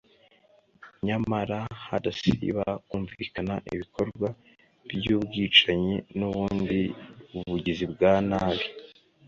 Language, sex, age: Kinyarwanda, male, under 19